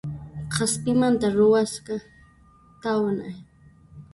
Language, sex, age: Puno Quechua, female, 19-29